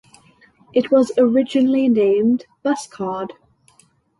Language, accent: English, England English; Southern African (South Africa, Zimbabwe, Namibia)